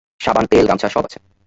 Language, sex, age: Bengali, male, 19-29